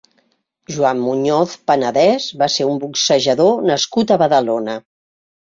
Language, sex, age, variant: Catalan, female, 60-69, Central